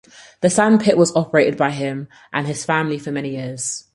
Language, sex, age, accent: English, female, 19-29, England English